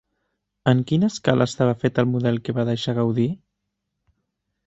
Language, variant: Catalan, Central